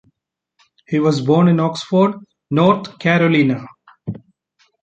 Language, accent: English, India and South Asia (India, Pakistan, Sri Lanka)